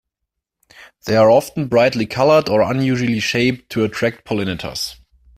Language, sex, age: English, male, 19-29